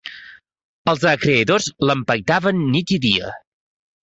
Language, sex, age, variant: Catalan, male, 40-49, Central